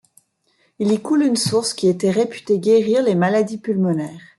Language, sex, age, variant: French, female, 50-59, Français de métropole